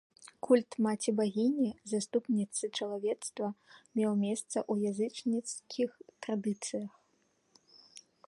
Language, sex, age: Belarusian, female, 19-29